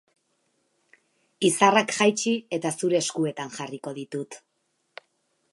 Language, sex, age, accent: Basque, female, 40-49, Erdialdekoa edo Nafarra (Gipuzkoa, Nafarroa)